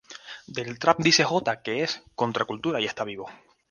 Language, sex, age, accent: Spanish, male, 19-29, España: Islas Canarias